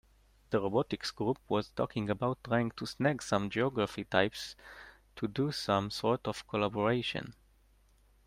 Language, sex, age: English, male, 30-39